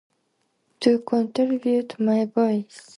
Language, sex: English, female